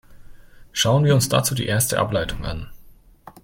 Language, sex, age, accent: German, male, 19-29, Deutschland Deutsch